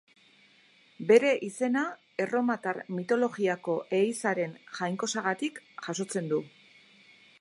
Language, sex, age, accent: Basque, female, 50-59, Erdialdekoa edo Nafarra (Gipuzkoa, Nafarroa)